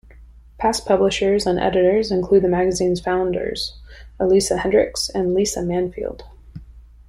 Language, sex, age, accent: English, female, 30-39, United States English